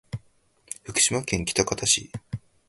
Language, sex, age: Japanese, male, under 19